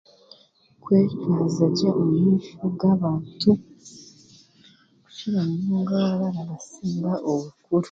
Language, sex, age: Chiga, female, 30-39